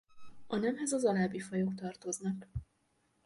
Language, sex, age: Hungarian, female, 19-29